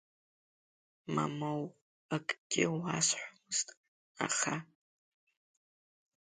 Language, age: Abkhazian, under 19